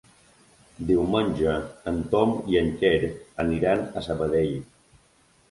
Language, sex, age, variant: Catalan, male, 30-39, Balear